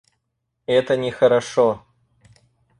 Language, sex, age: Russian, male, 19-29